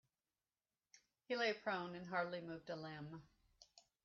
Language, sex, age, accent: English, female, 60-69, United States English